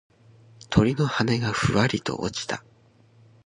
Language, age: Japanese, 19-29